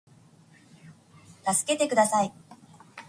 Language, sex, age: Japanese, female, 19-29